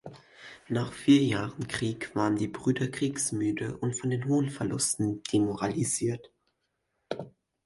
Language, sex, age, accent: German, male, under 19, Deutschland Deutsch